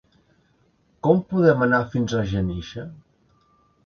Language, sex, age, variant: Catalan, male, 50-59, Central